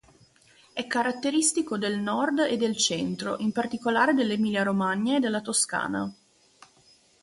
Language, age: Italian, 19-29